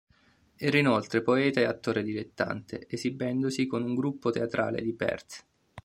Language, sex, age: Italian, male, 30-39